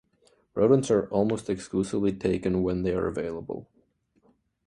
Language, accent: English, Canadian English